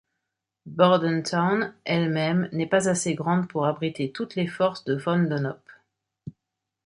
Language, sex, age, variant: French, female, 40-49, Français de métropole